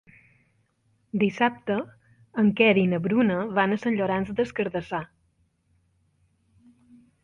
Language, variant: Catalan, Balear